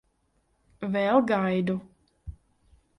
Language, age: Latvian, 30-39